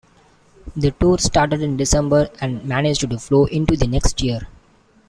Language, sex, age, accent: English, male, 19-29, India and South Asia (India, Pakistan, Sri Lanka)